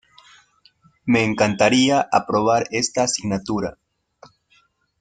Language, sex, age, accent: Spanish, male, 19-29, Andino-Pacífico: Colombia, Perú, Ecuador, oeste de Bolivia y Venezuela andina